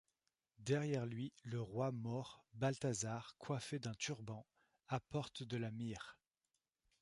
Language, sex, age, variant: French, male, 30-39, Français de métropole